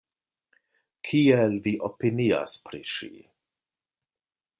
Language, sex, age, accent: Esperanto, male, 50-59, Internacia